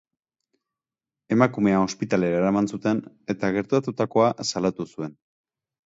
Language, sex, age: Basque, male, 30-39